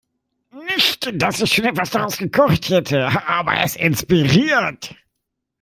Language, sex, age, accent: German, male, 30-39, Deutschland Deutsch